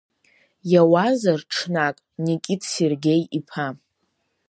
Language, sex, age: Abkhazian, female, under 19